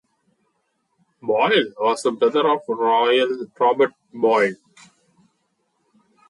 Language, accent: English, India and South Asia (India, Pakistan, Sri Lanka)